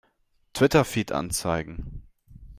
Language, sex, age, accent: German, male, 19-29, Deutschland Deutsch